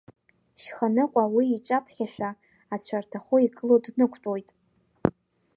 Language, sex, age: Abkhazian, female, 19-29